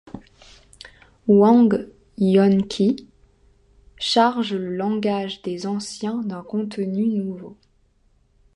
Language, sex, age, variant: French, female, 19-29, Français de métropole